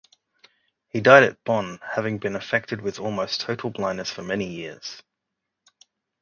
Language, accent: English, Australian English